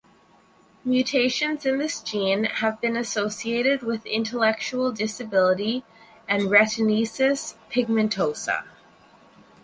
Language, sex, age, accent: English, female, 30-39, Canadian English